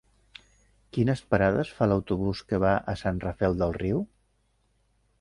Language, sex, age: Catalan, male, 70-79